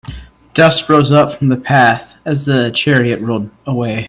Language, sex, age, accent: English, male, 19-29, United States English